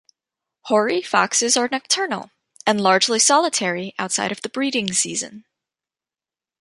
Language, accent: English, United States English